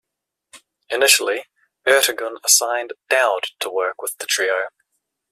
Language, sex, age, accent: English, male, 19-29, Australian English